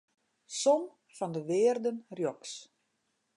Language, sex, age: Western Frisian, female, 60-69